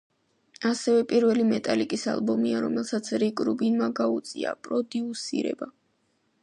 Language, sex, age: Georgian, female, under 19